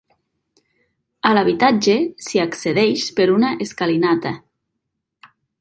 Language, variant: Catalan, Nord-Occidental